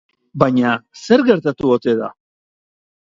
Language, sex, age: Basque, male, 40-49